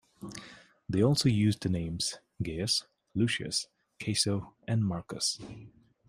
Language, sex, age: English, male, 19-29